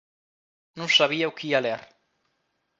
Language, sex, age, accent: Galician, male, 19-29, Atlántico (seseo e gheada)